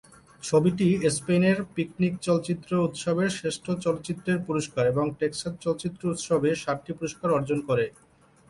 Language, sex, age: Bengali, male, 30-39